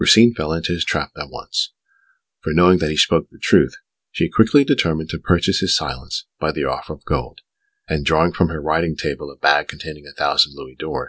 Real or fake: real